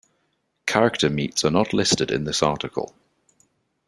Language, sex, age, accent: English, male, 30-39, England English